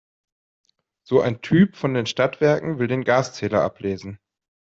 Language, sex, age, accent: German, male, 30-39, Deutschland Deutsch